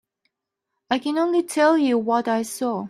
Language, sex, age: English, female, 50-59